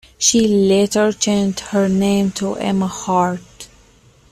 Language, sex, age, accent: English, female, 19-29, United States English